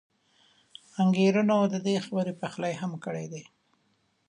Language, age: Pashto, 40-49